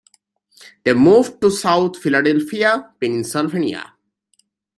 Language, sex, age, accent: English, male, 19-29, United States English